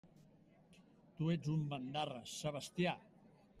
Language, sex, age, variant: Catalan, male, 40-49, Central